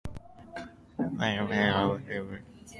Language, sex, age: English, male, 19-29